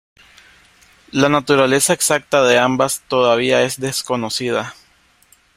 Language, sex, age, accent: Spanish, male, 19-29, América central